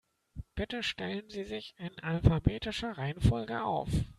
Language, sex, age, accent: German, male, 19-29, Deutschland Deutsch